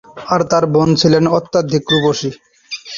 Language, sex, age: Bengali, male, 19-29